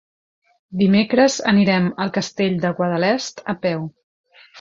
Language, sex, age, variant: Catalan, female, 30-39, Central